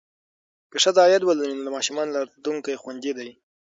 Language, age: Pashto, under 19